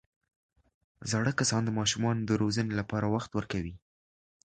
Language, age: Pashto, under 19